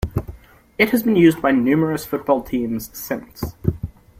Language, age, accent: English, under 19, Canadian English